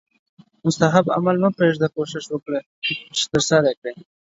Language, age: Pashto, 19-29